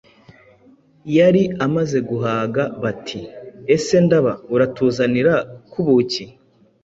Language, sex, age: Kinyarwanda, male, 19-29